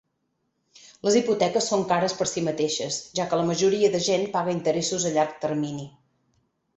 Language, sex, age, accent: Catalan, female, 30-39, Garrotxi